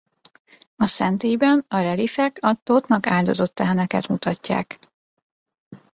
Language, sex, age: Hungarian, female, 19-29